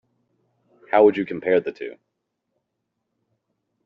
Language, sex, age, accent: English, male, 30-39, United States English